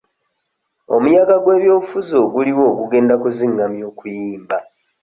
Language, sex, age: Ganda, male, 30-39